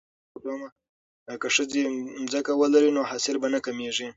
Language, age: Pashto, under 19